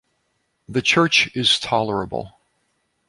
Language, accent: English, United States English